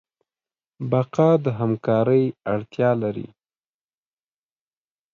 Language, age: Pashto, 19-29